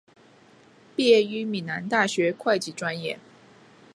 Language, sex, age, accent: Chinese, female, 30-39, 出生地：广东省